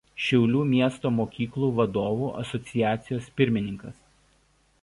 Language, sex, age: Lithuanian, male, 30-39